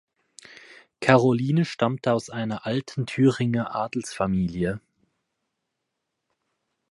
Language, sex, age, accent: German, male, 30-39, Schweizerdeutsch